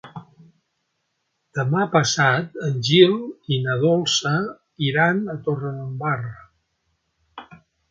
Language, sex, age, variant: Catalan, male, 60-69, Central